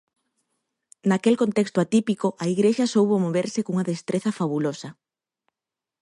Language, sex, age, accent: Galician, female, 19-29, Oriental (común en zona oriental)